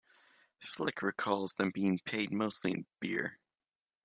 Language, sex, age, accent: English, male, 19-29, United States English